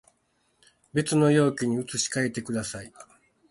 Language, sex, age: Japanese, male, 50-59